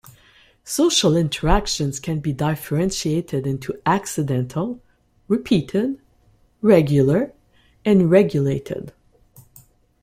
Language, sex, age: English, female, 50-59